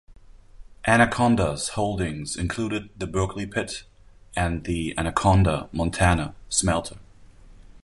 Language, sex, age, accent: English, male, 40-49, United States English